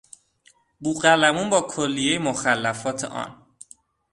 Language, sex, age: Persian, male, 19-29